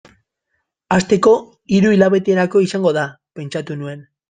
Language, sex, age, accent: Basque, male, 19-29, Mendebalekoa (Araba, Bizkaia, Gipuzkoako mendebaleko herri batzuk)